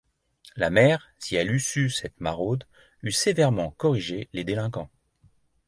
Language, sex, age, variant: French, male, 50-59, Français de métropole